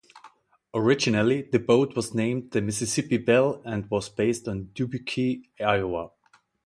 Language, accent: English, German